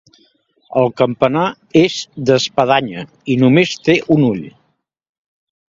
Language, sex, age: Catalan, male, 60-69